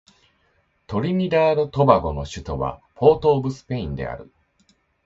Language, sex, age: Japanese, male, 19-29